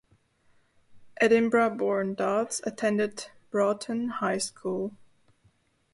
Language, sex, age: English, female, 19-29